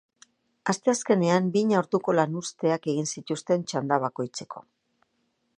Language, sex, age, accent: Basque, female, 60-69, Erdialdekoa edo Nafarra (Gipuzkoa, Nafarroa)